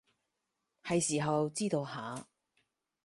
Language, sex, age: Cantonese, female, 30-39